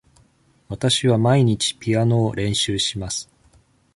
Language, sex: Japanese, male